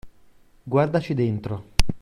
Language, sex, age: Italian, male, 19-29